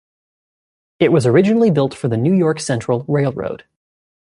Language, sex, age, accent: English, male, 19-29, United States English